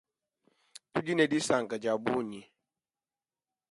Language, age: Luba-Lulua, 19-29